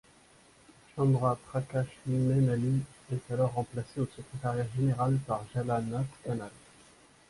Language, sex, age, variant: French, male, 19-29, Français de métropole